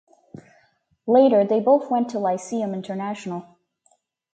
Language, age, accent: English, 19-29, Canadian English